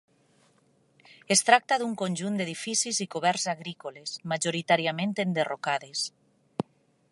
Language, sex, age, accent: Catalan, female, 40-49, valencià